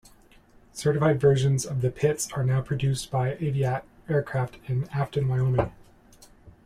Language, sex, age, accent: English, male, 30-39, Canadian English